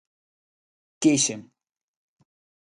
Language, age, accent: Galician, 19-29, Normativo (estándar)